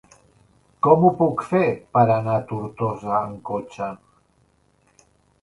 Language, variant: Catalan, Central